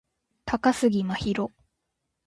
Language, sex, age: Japanese, female, 19-29